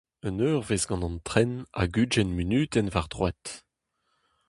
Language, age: Breton, 30-39